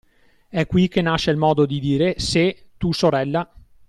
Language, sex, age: Italian, male, 19-29